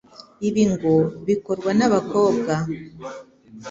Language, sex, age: Kinyarwanda, female, 40-49